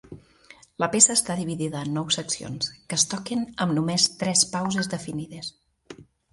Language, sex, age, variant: Catalan, female, 30-39, Central